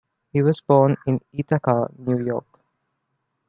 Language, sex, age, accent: English, male, 19-29, India and South Asia (India, Pakistan, Sri Lanka)